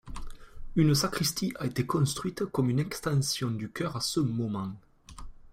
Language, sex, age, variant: French, male, 19-29, Français de métropole